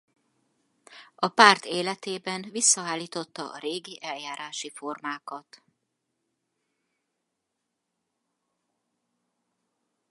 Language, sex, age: Hungarian, female, 50-59